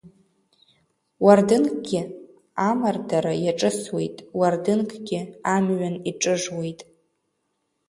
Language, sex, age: Abkhazian, female, under 19